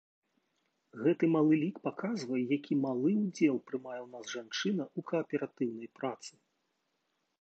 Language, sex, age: Belarusian, male, 40-49